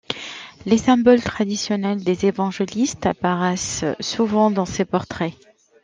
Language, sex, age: French, male, 40-49